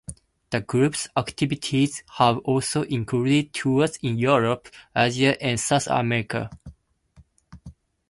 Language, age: English, 19-29